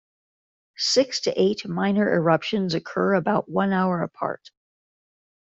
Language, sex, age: English, female, 50-59